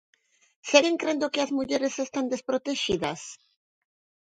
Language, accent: Galician, Normativo (estándar)